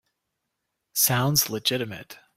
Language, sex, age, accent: English, male, 40-49, New Zealand English